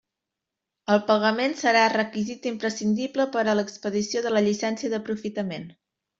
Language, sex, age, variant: Catalan, female, 19-29, Central